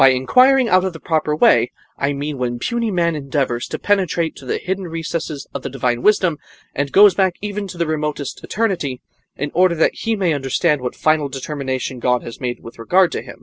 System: none